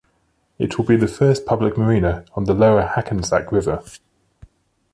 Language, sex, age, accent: English, male, 30-39, England English